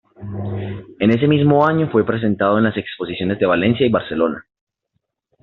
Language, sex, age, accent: Spanish, male, 19-29, Andino-Pacífico: Colombia, Perú, Ecuador, oeste de Bolivia y Venezuela andina